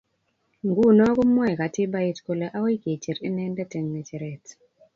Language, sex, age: Kalenjin, female, 19-29